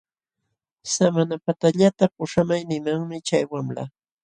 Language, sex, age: Jauja Wanca Quechua, female, 70-79